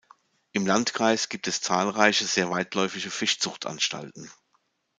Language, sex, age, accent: German, male, 50-59, Deutschland Deutsch